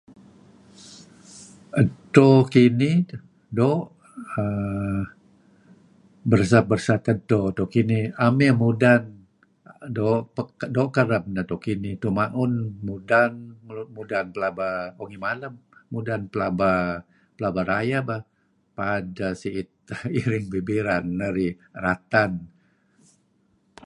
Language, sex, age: Kelabit, male, 70-79